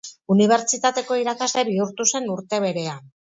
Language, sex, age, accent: Basque, female, 50-59, Mendebalekoa (Araba, Bizkaia, Gipuzkoako mendebaleko herri batzuk)